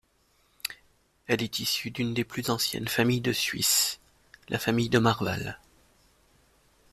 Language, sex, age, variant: French, male, 40-49, Français de métropole